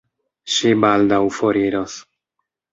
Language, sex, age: Esperanto, male, 30-39